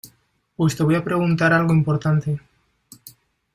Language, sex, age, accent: Spanish, male, 19-29, España: Centro-Sur peninsular (Madrid, Toledo, Castilla-La Mancha)